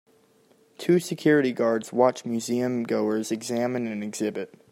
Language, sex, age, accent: English, male, under 19, United States English